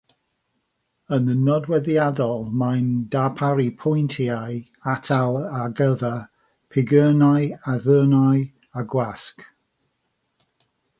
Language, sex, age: Welsh, male, 60-69